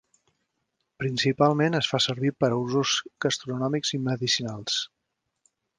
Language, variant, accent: Catalan, Central, central